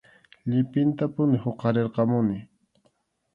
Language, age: Arequipa-La Unión Quechua, 19-29